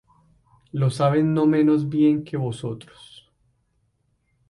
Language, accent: Spanish, Caribe: Cuba, Venezuela, Puerto Rico, República Dominicana, Panamá, Colombia caribeña, México caribeño, Costa del golfo de México